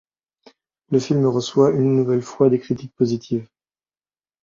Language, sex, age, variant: French, male, 30-39, Français de métropole